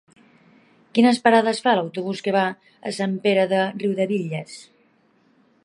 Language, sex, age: Catalan, female, 40-49